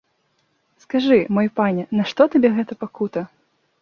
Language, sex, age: Belarusian, female, 19-29